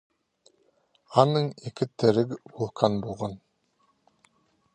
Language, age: Khakas, 19-29